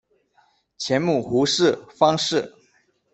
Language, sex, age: Chinese, male, 30-39